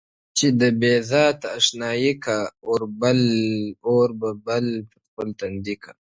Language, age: Pashto, 19-29